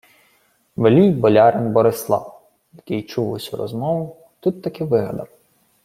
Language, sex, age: Ukrainian, male, 19-29